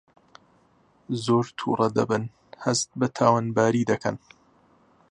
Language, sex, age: Central Kurdish, male, 19-29